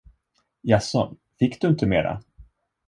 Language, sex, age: Swedish, male, 30-39